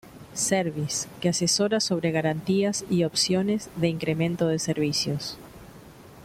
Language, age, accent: Spanish, 50-59, Rioplatense: Argentina, Uruguay, este de Bolivia, Paraguay